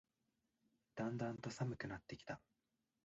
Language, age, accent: Japanese, 19-29, 標準語